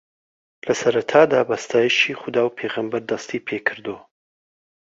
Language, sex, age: Central Kurdish, male, 30-39